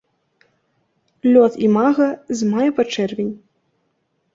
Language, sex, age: Belarusian, female, 19-29